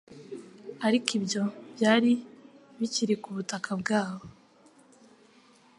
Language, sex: Kinyarwanda, female